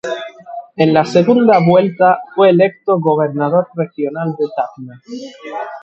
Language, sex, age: Spanish, male, 19-29